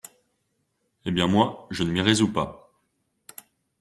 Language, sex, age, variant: French, male, 19-29, Français de métropole